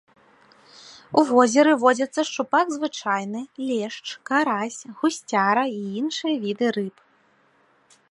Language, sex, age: Belarusian, female, 19-29